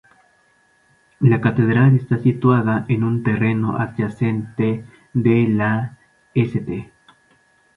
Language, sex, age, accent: Spanish, male, 19-29, México